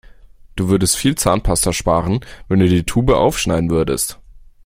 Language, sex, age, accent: German, male, under 19, Deutschland Deutsch